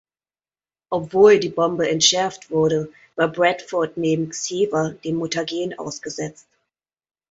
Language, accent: German, Deutschland Deutsch